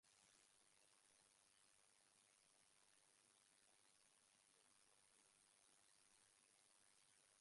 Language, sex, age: English, female, 19-29